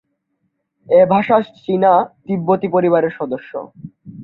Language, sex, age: Bengali, male, 19-29